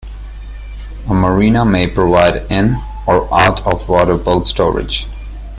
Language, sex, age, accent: English, male, under 19, India and South Asia (India, Pakistan, Sri Lanka)